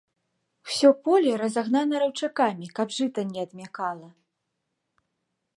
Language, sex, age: Belarusian, female, 19-29